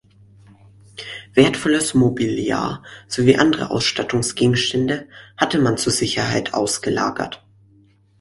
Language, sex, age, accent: German, male, under 19, Deutschland Deutsch